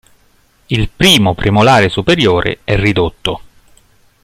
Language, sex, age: Italian, male, 40-49